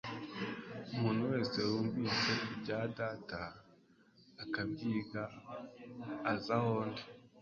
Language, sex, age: Kinyarwanda, male, 30-39